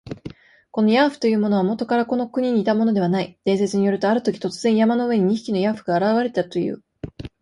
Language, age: Japanese, 19-29